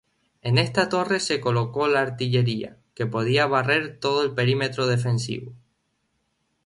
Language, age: Spanish, 19-29